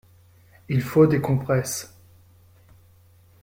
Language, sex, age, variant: French, male, 19-29, Français de métropole